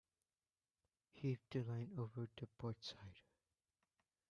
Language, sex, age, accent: English, male, under 19, United States English